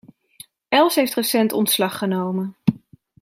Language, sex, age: Dutch, female, 30-39